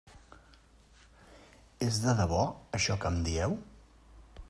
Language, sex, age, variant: Catalan, male, 40-49, Central